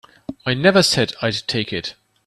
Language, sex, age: English, male, 30-39